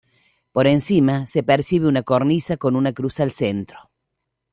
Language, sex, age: Spanish, female, 50-59